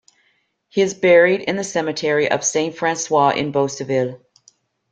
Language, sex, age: English, female, 50-59